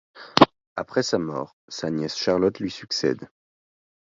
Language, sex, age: French, male, 19-29